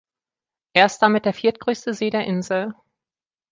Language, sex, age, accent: German, female, 19-29, Deutschland Deutsch